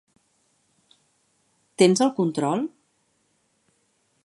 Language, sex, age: Catalan, female, 40-49